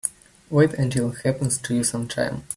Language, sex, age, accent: English, male, under 19, United States English